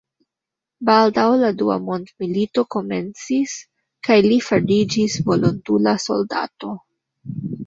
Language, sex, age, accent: Esperanto, female, 19-29, Internacia